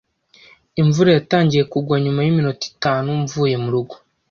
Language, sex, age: Kinyarwanda, male, under 19